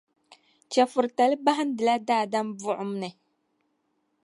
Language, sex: Dagbani, female